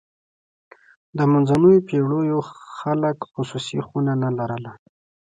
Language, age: Pashto, 19-29